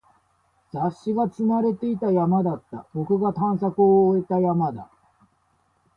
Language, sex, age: Japanese, male, 40-49